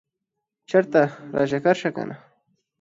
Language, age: Pashto, 19-29